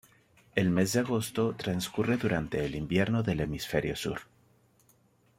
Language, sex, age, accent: Spanish, male, 19-29, México